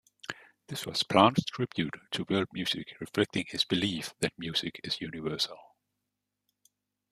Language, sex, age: English, male, 40-49